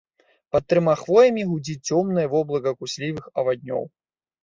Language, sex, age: Belarusian, male, 30-39